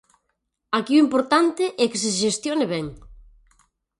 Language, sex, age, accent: Galician, female, 40-49, Atlántico (seseo e gheada)